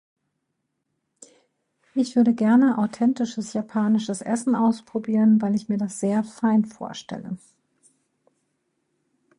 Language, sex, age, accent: German, female, 50-59, Deutschland Deutsch